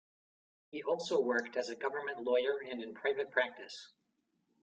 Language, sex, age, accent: English, male, 40-49, United States English